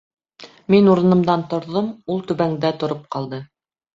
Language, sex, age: Bashkir, female, 30-39